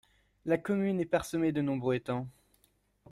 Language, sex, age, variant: French, male, under 19, Français de métropole